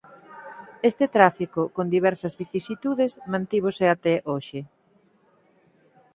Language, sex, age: Galician, female, 50-59